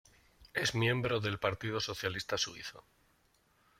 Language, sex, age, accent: Spanish, male, 30-39, España: Norte peninsular (Asturias, Castilla y León, Cantabria, País Vasco, Navarra, Aragón, La Rioja, Guadalajara, Cuenca)